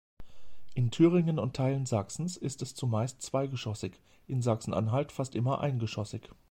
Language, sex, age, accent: German, male, 19-29, Deutschland Deutsch